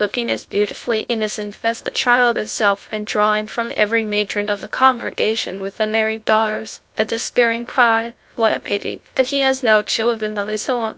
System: TTS, GlowTTS